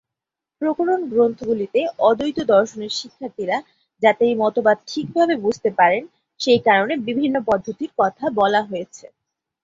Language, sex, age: Bengali, female, 19-29